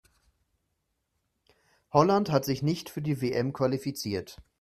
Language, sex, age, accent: German, male, 30-39, Deutschland Deutsch